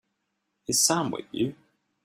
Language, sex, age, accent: English, male, 19-29, England English